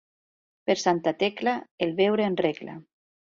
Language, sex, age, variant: Catalan, female, 50-59, Septentrional